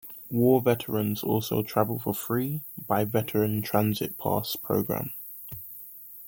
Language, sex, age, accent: English, male, 30-39, England English